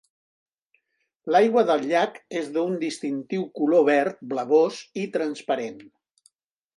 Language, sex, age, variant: Catalan, male, 60-69, Central